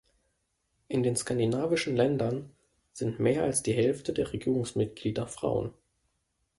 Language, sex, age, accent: German, male, 19-29, Deutschland Deutsch